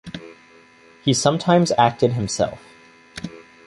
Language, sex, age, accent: English, male, 19-29, United States English